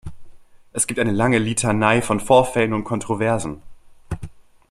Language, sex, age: German, male, 19-29